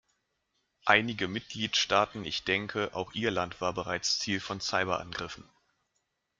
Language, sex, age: German, male, 19-29